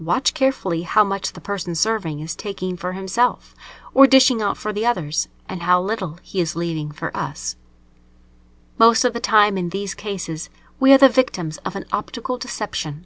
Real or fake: real